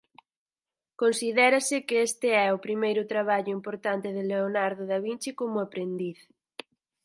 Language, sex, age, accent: Galician, female, 19-29, Central (sen gheada)